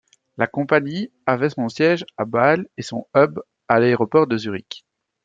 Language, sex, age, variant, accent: French, male, 30-39, Français d'Europe, Français de Belgique